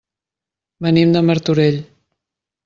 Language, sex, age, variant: Catalan, female, 50-59, Central